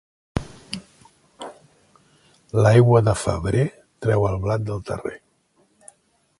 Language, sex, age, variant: Catalan, male, 60-69, Central